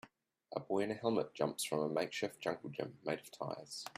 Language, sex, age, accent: English, male, 30-39, New Zealand English